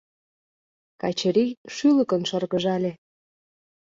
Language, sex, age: Mari, female, 19-29